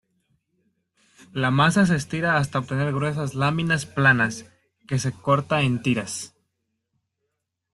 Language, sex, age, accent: Spanish, male, 19-29, México